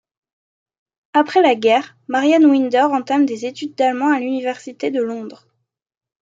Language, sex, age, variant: French, female, 19-29, Français de métropole